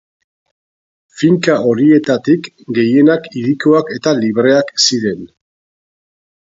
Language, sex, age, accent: Basque, male, 50-59, Mendebalekoa (Araba, Bizkaia, Gipuzkoako mendebaleko herri batzuk)